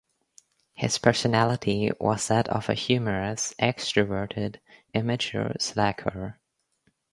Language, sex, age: English, female, under 19